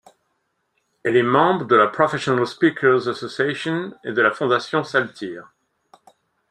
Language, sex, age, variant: French, male, 50-59, Français de métropole